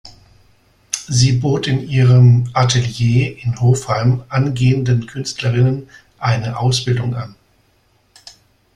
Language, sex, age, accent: German, male, 50-59, Deutschland Deutsch